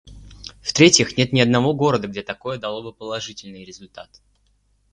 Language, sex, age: Russian, male, 19-29